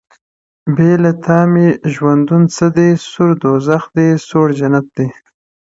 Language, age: Pashto, 19-29